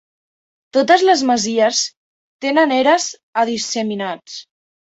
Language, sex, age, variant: Catalan, female, under 19, Central